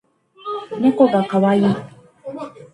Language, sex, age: Japanese, female, 30-39